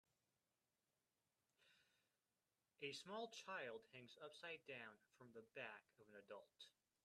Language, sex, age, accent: English, male, 19-29, United States English